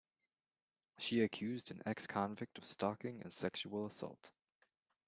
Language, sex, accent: English, male, United States English